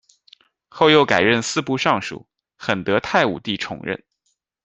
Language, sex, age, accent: Chinese, male, 30-39, 出生地：浙江省